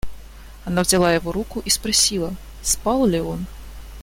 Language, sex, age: Russian, female, 19-29